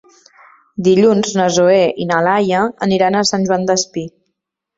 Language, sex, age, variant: Catalan, female, 19-29, Central